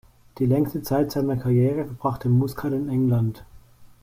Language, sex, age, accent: German, male, 19-29, Deutschland Deutsch